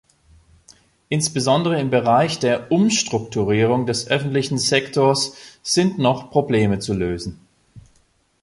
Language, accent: German, Deutschland Deutsch